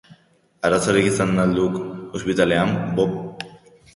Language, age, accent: Basque, under 19, Erdialdekoa edo Nafarra (Gipuzkoa, Nafarroa)